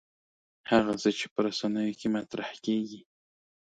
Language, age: Pashto, 30-39